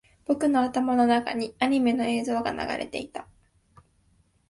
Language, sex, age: Japanese, female, 19-29